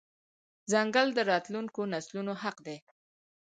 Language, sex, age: Pashto, female, 19-29